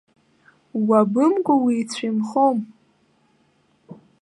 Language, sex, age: Abkhazian, female, under 19